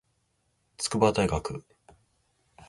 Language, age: Japanese, 19-29